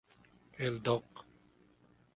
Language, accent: Spanish, América central